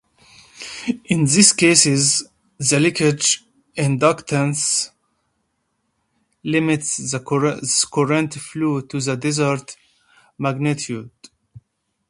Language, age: English, 30-39